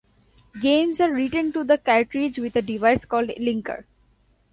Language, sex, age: English, female, 19-29